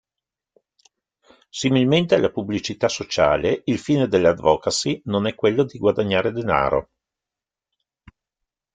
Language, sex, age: Italian, male, 60-69